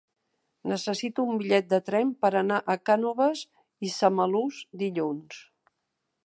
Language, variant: Catalan, Central